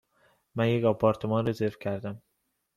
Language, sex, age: Persian, male, 19-29